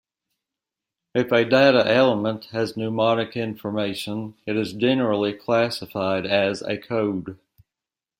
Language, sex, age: English, male, 50-59